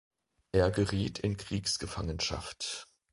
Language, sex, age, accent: German, male, 40-49, Deutschland Deutsch